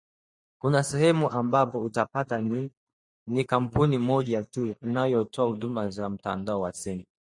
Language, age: Swahili, 19-29